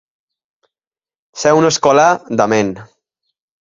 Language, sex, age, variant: Catalan, male, 19-29, Balear